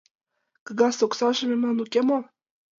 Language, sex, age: Mari, female, 19-29